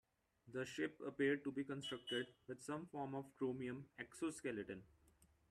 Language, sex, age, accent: English, male, 30-39, India and South Asia (India, Pakistan, Sri Lanka)